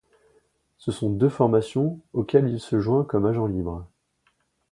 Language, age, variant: French, 40-49, Français de métropole